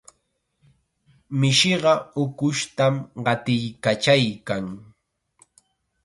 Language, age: Chiquián Ancash Quechua, 19-29